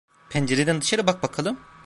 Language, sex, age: Turkish, male, 19-29